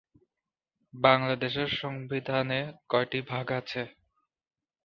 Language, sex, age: Bengali, male, 19-29